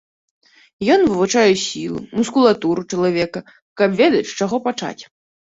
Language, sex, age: Belarusian, female, 19-29